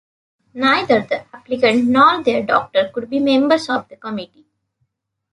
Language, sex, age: English, female, 19-29